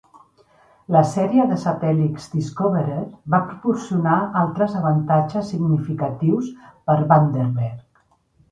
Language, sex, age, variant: Catalan, female, 50-59, Central